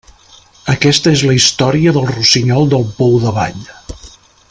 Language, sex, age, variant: Catalan, male, 50-59, Central